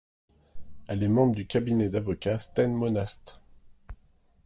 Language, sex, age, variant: French, male, 19-29, Français de métropole